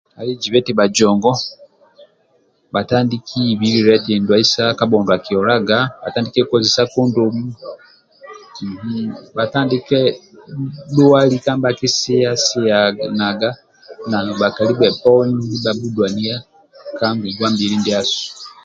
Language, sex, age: Amba (Uganda), male, 30-39